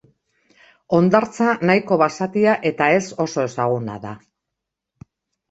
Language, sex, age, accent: Basque, female, 60-69, Mendebalekoa (Araba, Bizkaia, Gipuzkoako mendebaleko herri batzuk)